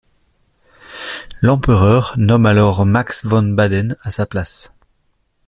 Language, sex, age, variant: French, male, 30-39, Français de métropole